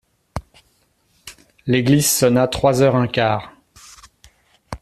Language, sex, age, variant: French, male, 40-49, Français de métropole